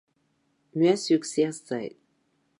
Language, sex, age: Abkhazian, female, 50-59